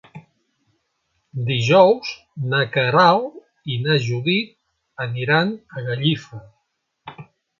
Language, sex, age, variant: Catalan, male, 60-69, Central